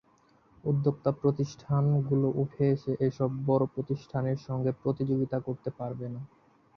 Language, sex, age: Bengali, male, 19-29